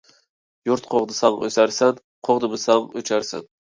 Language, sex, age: Uyghur, male, 19-29